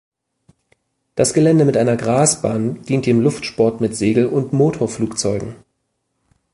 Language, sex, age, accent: German, male, 19-29, Deutschland Deutsch